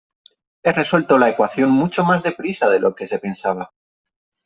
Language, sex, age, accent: Spanish, male, 19-29, España: Centro-Sur peninsular (Madrid, Toledo, Castilla-La Mancha)